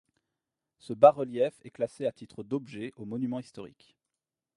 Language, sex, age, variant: French, male, 30-39, Français de métropole